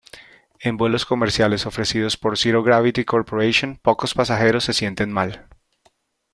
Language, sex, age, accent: Spanish, male, 30-39, Caribe: Cuba, Venezuela, Puerto Rico, República Dominicana, Panamá, Colombia caribeña, México caribeño, Costa del golfo de México